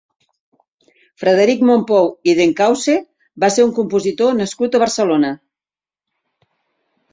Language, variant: Catalan, Central